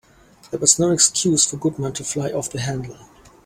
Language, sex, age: English, male, 19-29